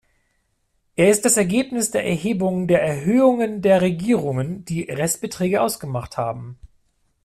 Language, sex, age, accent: German, male, 40-49, Deutschland Deutsch